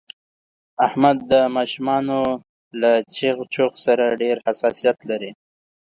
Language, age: Pashto, 19-29